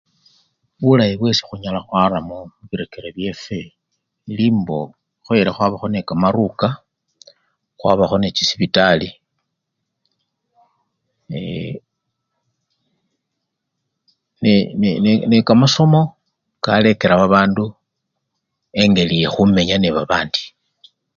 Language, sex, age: Luyia, male, 60-69